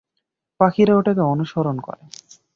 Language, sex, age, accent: Bengali, male, 19-29, শুদ্ধ